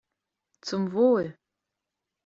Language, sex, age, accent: German, female, 30-39, Deutschland Deutsch